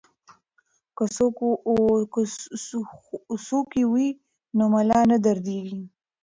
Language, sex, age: Pashto, female, 30-39